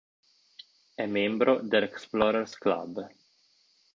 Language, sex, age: Italian, male, 30-39